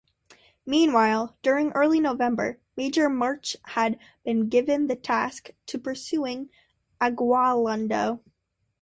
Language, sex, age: English, female, under 19